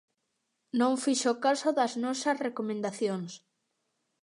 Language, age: Galician, under 19